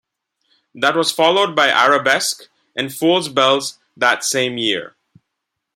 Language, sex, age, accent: English, male, under 19, India and South Asia (India, Pakistan, Sri Lanka)